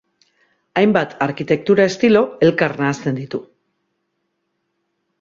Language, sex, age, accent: Basque, female, 40-49, Mendebalekoa (Araba, Bizkaia, Gipuzkoako mendebaleko herri batzuk)